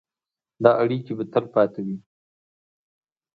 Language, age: Pashto, 40-49